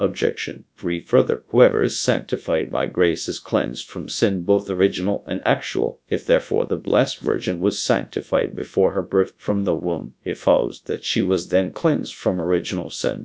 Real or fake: fake